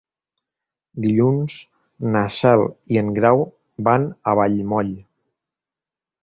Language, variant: Catalan, Nord-Occidental